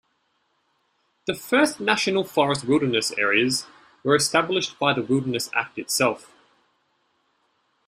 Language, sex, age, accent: English, male, 30-39, Australian English